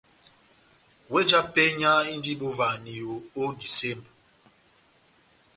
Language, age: Batanga, 50-59